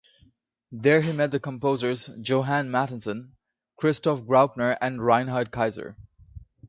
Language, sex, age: English, male, 19-29